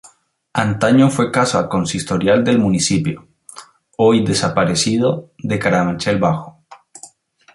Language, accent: Spanish, Andino-Pacífico: Colombia, Perú, Ecuador, oeste de Bolivia y Venezuela andina